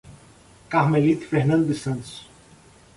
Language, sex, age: Portuguese, male, 40-49